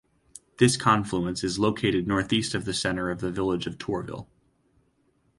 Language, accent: English, United States English